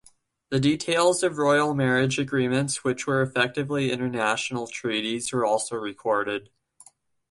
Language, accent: English, United States English